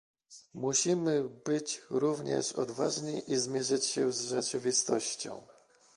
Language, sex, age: Polish, male, 30-39